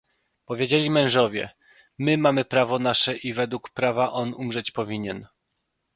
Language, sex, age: Polish, male, 30-39